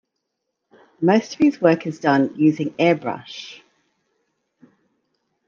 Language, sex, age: English, female, 40-49